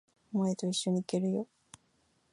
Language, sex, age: Japanese, female, 50-59